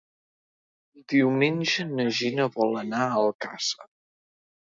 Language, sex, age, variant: Catalan, male, under 19, Central